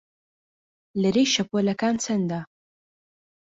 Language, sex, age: Central Kurdish, female, 19-29